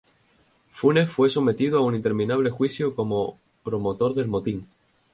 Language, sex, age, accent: Spanish, male, 19-29, España: Islas Canarias